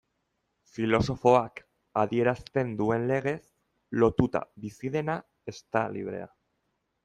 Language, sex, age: Basque, male, 30-39